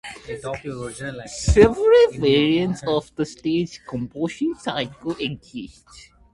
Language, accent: English, United States English